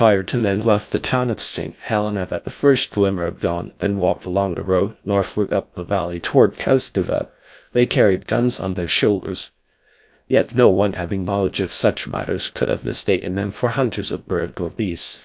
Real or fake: fake